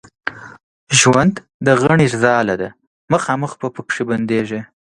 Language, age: Pashto, 19-29